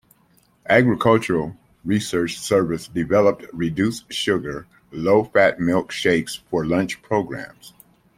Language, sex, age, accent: English, male, 60-69, United States English